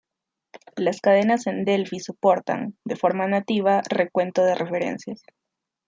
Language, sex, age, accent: Spanish, female, 19-29, Andino-Pacífico: Colombia, Perú, Ecuador, oeste de Bolivia y Venezuela andina